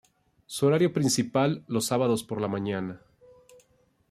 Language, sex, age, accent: Spanish, male, 40-49, México